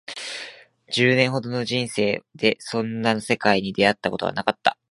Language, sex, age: Japanese, male, 19-29